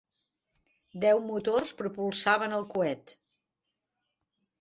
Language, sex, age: Catalan, female, 50-59